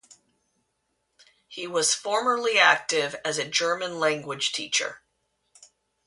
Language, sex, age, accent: English, female, 50-59, United States English